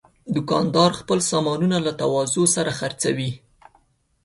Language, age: Pashto, 19-29